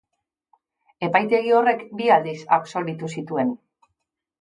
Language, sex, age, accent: Basque, female, 50-59, Mendebalekoa (Araba, Bizkaia, Gipuzkoako mendebaleko herri batzuk)